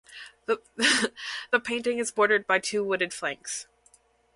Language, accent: English, United States English